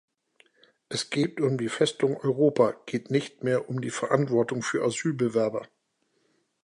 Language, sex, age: German, male, 40-49